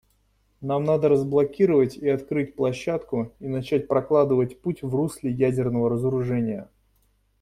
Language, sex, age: Russian, male, 30-39